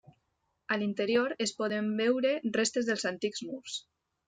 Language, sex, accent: Catalan, female, valencià